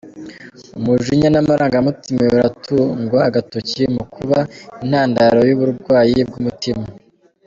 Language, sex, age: Kinyarwanda, male, 30-39